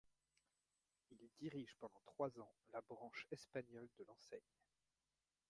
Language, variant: French, Français de métropole